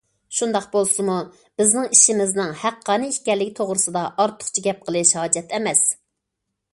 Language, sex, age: Uyghur, female, 40-49